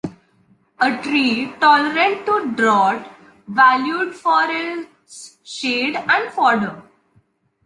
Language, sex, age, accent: English, female, 19-29, India and South Asia (India, Pakistan, Sri Lanka)